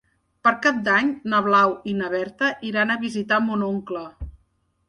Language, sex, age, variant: Catalan, female, 40-49, Septentrional